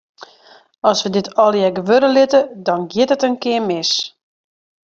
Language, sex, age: Western Frisian, female, 40-49